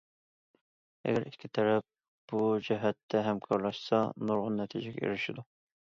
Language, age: Uyghur, 30-39